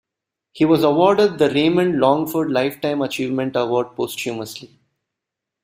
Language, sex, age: English, male, 19-29